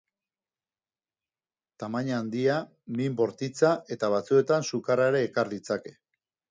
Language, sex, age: Basque, male, 40-49